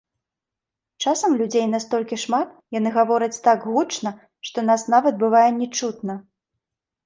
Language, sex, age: Belarusian, female, 19-29